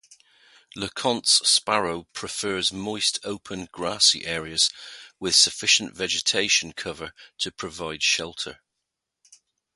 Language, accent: English, England English